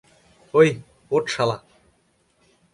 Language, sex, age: Bengali, male, 19-29